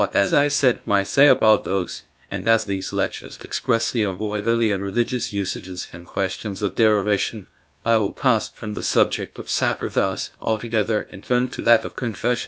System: TTS, GlowTTS